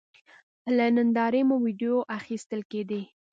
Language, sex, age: Pashto, female, 19-29